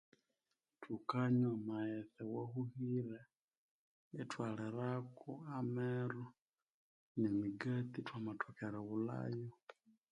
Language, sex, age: Konzo, male, 19-29